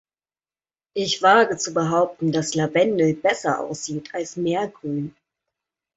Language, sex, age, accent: German, female, 30-39, Deutschland Deutsch